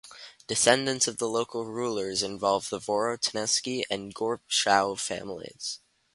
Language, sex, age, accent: English, male, under 19, Canadian English